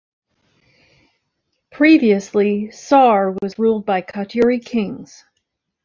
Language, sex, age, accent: English, female, 50-59, United States English